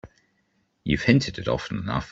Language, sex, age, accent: English, male, 30-39, England English